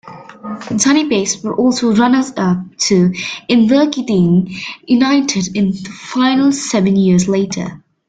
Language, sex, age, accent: English, female, under 19, United States English